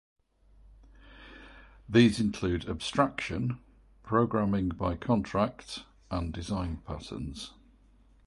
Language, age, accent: English, 60-69, England English